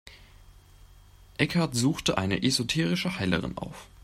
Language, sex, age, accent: German, male, 19-29, Deutschland Deutsch